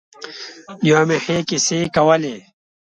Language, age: Pashto, 30-39